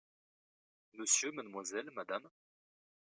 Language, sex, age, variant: French, male, 30-39, Français de métropole